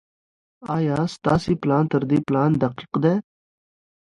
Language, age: Pashto, under 19